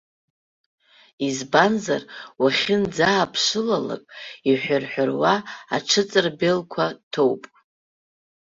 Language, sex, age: Abkhazian, female, 40-49